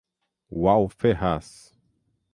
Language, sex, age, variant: Portuguese, male, 30-39, Portuguese (Brasil)